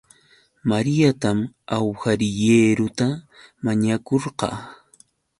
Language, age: Yauyos Quechua, 30-39